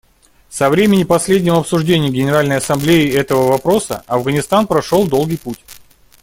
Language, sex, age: Russian, male, 30-39